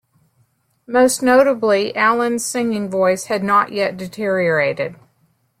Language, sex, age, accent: English, female, 50-59, United States English